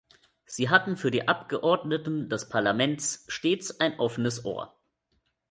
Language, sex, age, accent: German, male, 19-29, Deutschland Deutsch